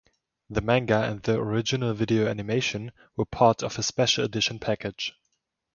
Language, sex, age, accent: English, male, under 19, England English